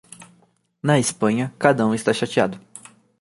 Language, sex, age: Portuguese, male, 19-29